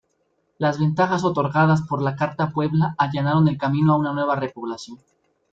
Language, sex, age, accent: Spanish, male, 19-29, México